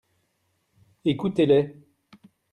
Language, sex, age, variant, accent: French, male, 30-39, Français d'Europe, Français de Belgique